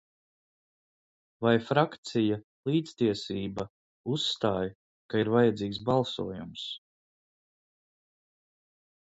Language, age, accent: Latvian, 40-49, Kurzeme